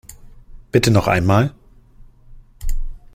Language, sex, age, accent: German, male, 40-49, Deutschland Deutsch